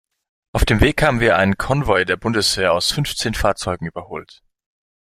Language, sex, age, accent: German, male, 19-29, Deutschland Deutsch